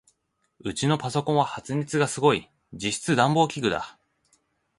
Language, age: Japanese, 19-29